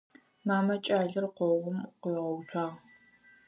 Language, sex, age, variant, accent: Adyghe, female, under 19, Адыгабзэ (Кирил, пстэумэ зэдыряе), Кıэмгуй (Çemguy)